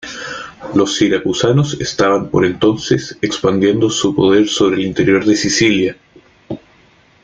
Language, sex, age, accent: Spanish, male, 19-29, Chileno: Chile, Cuyo